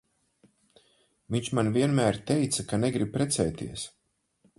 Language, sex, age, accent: Latvian, male, 30-39, Riga